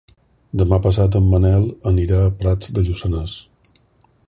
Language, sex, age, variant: Catalan, male, 50-59, Balear